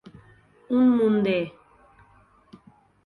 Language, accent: Catalan, valencià